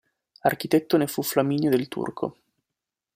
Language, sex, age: Italian, male, 19-29